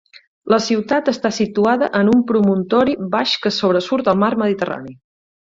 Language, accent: Catalan, Empordanès